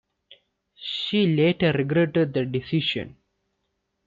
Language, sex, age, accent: English, male, 19-29, India and South Asia (India, Pakistan, Sri Lanka)